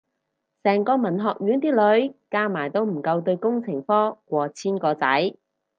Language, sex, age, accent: Cantonese, female, 30-39, 广州音